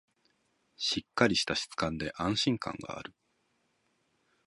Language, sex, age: Japanese, male, 40-49